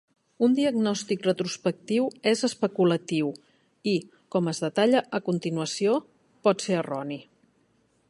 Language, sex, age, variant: Catalan, female, 50-59, Central